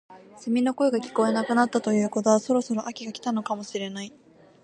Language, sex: Japanese, female